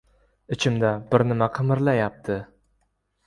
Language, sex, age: Uzbek, male, 19-29